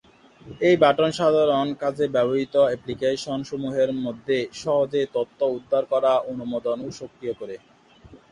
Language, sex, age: Bengali, male, 19-29